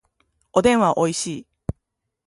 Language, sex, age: Japanese, female, 19-29